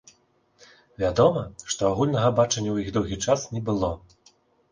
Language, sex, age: Belarusian, male, 30-39